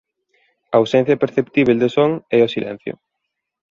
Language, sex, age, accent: Galician, male, 30-39, Normativo (estándar)